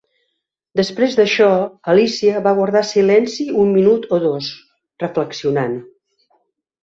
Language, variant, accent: Catalan, Central, central